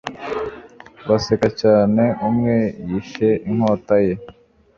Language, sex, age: Kinyarwanda, male, under 19